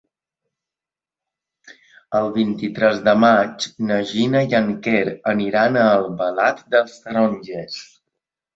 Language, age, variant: Catalan, 19-29, Balear